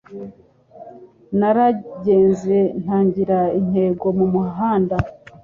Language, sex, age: Kinyarwanda, female, 40-49